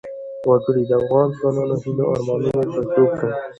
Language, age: Pashto, 19-29